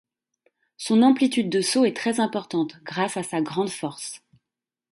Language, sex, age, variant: French, female, 30-39, Français de métropole